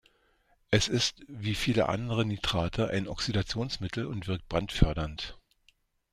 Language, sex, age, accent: German, male, 60-69, Deutschland Deutsch